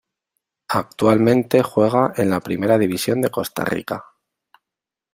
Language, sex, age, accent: Spanish, male, 30-39, España: Centro-Sur peninsular (Madrid, Toledo, Castilla-La Mancha)